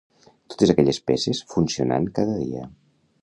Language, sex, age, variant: Catalan, male, 60-69, Nord-Occidental